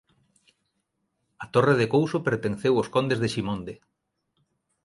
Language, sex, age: Galician, male, 40-49